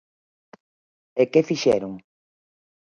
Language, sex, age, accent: Galician, female, 50-59, Atlántico (seseo e gheada)